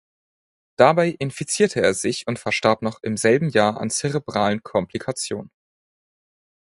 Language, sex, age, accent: German, male, under 19, Deutschland Deutsch